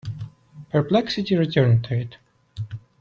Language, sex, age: English, male, 19-29